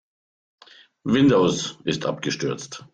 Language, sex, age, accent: German, male, 50-59, Deutschland Deutsch